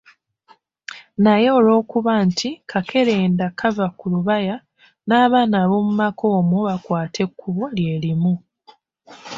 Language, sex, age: Ganda, female, 19-29